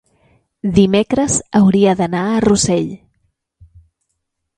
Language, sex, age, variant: Catalan, female, 30-39, Central